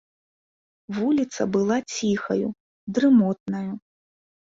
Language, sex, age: Belarusian, female, 30-39